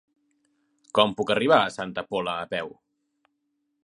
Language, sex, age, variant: Catalan, male, 30-39, Central